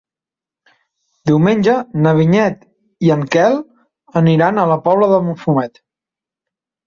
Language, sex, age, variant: Catalan, male, 30-39, Central